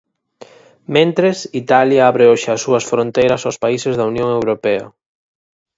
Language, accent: Galician, Atlántico (seseo e gheada)